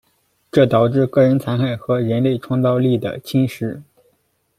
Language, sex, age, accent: Chinese, male, 19-29, 出生地：江苏省